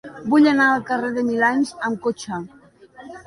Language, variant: Catalan, Central